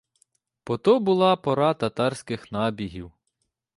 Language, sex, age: Ukrainian, male, 30-39